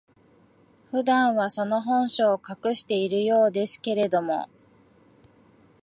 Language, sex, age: Japanese, female, 40-49